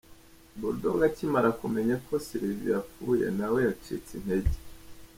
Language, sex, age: Kinyarwanda, male, 30-39